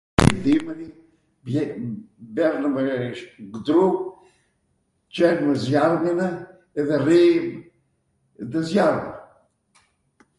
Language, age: Arvanitika Albanian, 70-79